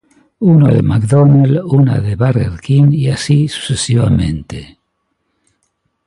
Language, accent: Spanish, Rioplatense: Argentina, Uruguay, este de Bolivia, Paraguay